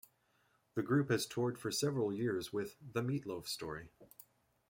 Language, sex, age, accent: English, male, 30-39, Canadian English